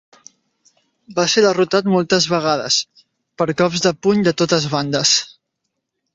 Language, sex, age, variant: Catalan, male, 19-29, Central